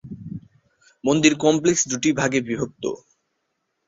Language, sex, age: Bengali, male, under 19